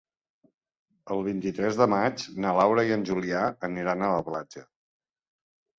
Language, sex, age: Catalan, male, 50-59